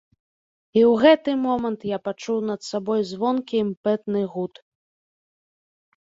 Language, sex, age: Belarusian, female, 19-29